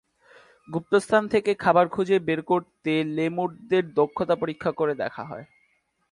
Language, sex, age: Bengali, male, 19-29